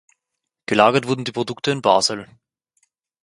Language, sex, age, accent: German, male, 19-29, Österreichisches Deutsch